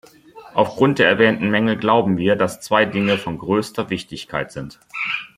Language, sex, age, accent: German, male, 40-49, Deutschland Deutsch